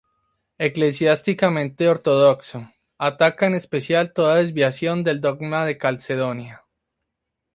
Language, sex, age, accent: Spanish, male, 19-29, Andino-Pacífico: Colombia, Perú, Ecuador, oeste de Bolivia y Venezuela andina